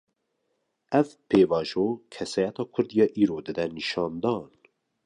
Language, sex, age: Kurdish, male, 30-39